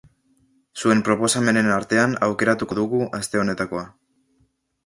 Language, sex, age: Basque, male, under 19